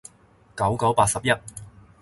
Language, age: Cantonese, 30-39